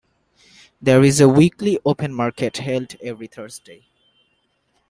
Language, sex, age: English, male, 19-29